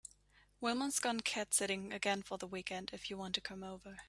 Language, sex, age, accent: English, female, 19-29, United States English